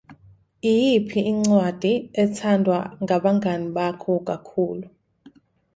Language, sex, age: Zulu, female, 19-29